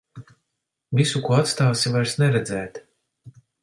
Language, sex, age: Latvian, male, 40-49